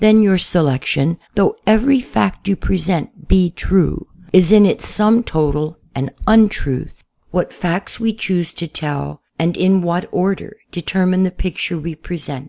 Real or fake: real